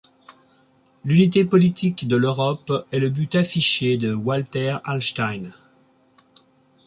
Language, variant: French, Français de métropole